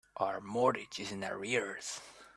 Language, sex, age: English, male, 30-39